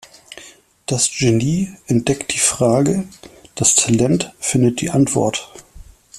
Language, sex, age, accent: German, male, 40-49, Deutschland Deutsch